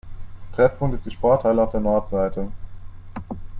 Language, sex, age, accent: German, male, 19-29, Deutschland Deutsch